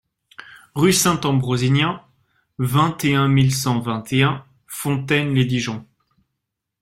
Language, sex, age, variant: French, male, 30-39, Français de métropole